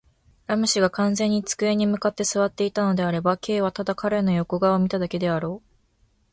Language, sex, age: Japanese, female, 19-29